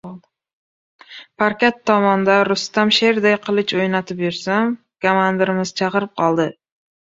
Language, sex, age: Uzbek, male, under 19